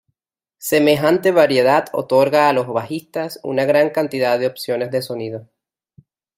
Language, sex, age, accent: Spanish, male, 19-29, Caribe: Cuba, Venezuela, Puerto Rico, República Dominicana, Panamá, Colombia caribeña, México caribeño, Costa del golfo de México